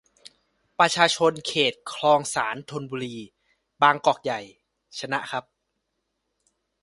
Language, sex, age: Thai, male, 19-29